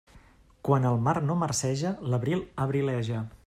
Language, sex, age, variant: Catalan, male, 40-49, Central